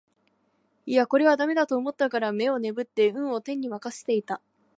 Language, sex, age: Japanese, female, 19-29